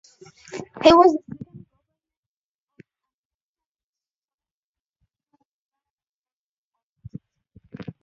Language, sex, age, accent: English, female, under 19, United States English